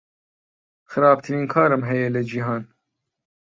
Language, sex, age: Central Kurdish, male, 30-39